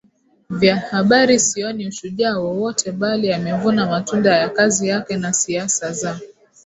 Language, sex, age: Swahili, female, 19-29